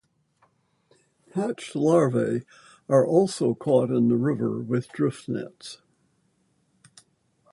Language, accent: English, United States English